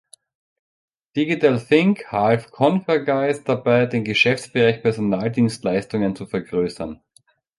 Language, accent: German, Österreichisches Deutsch